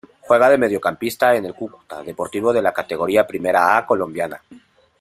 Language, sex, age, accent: Spanish, male, 30-39, México